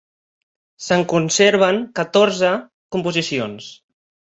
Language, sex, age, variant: Catalan, male, 19-29, Balear